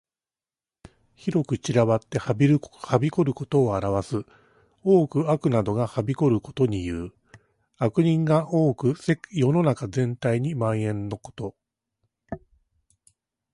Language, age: Japanese, 50-59